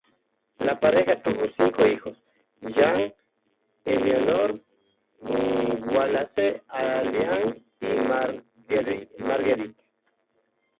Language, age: Spanish, 40-49